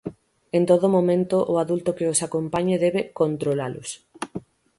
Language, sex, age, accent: Galician, female, 19-29, Central (gheada); Oriental (común en zona oriental)